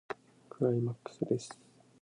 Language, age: Japanese, under 19